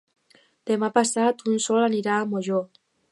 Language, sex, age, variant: Catalan, female, under 19, Alacantí